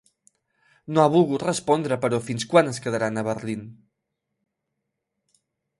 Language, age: Catalan, 30-39